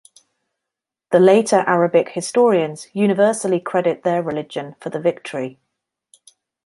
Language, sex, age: English, female, 30-39